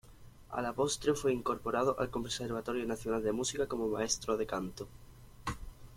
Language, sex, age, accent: Spanish, male, 19-29, España: Sur peninsular (Andalucia, Extremadura, Murcia)